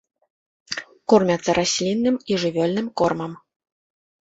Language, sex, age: Belarusian, female, 30-39